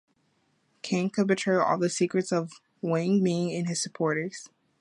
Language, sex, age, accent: English, female, 19-29, United States English